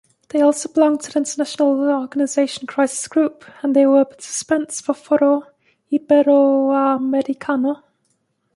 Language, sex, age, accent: English, female, 19-29, England English